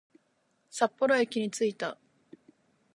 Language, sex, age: Japanese, female, 19-29